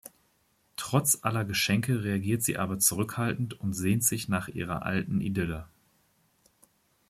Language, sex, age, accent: German, male, 30-39, Deutschland Deutsch